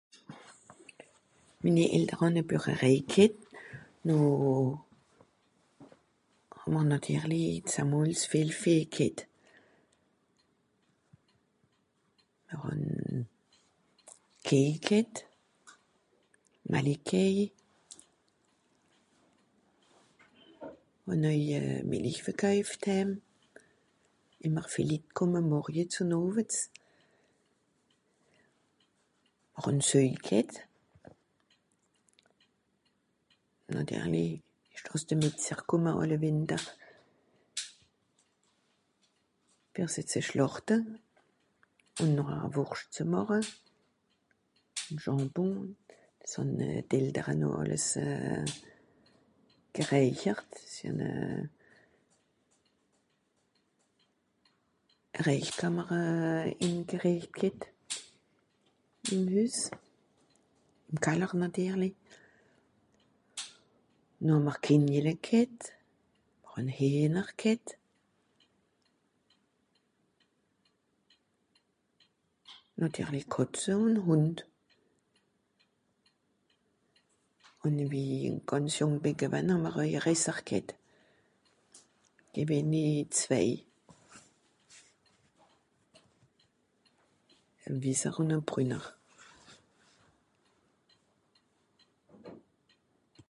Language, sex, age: Swiss German, female, 70-79